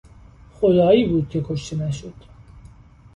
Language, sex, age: Persian, male, 30-39